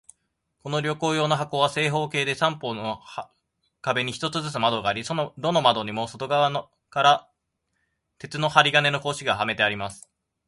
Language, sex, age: Japanese, male, 19-29